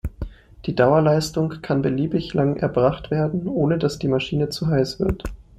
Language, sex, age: German, male, 19-29